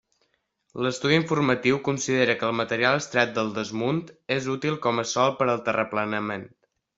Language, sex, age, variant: Catalan, male, under 19, Balear